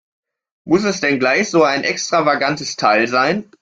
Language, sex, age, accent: German, male, 19-29, Deutschland Deutsch